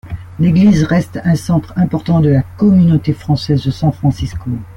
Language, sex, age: French, female, 60-69